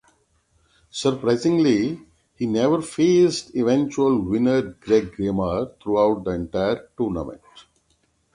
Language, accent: English, India and South Asia (India, Pakistan, Sri Lanka)